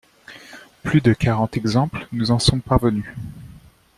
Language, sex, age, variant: French, male, 19-29, Français de métropole